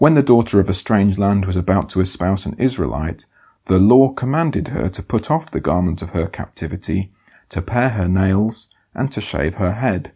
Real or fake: real